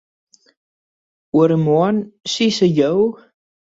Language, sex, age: Western Frisian, male, 19-29